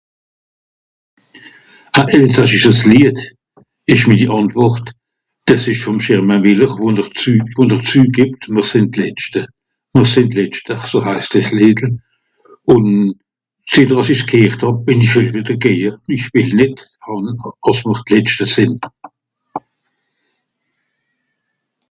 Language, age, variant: Swiss German, 70-79, Nordniederàlemmànisch (Rishoffe, Zàwere, Bùsswìller, Hawenau, Brüemt, Stroossbùri, Molse, Dàmbàch, Schlettstàtt, Pfàlzbùri usw.)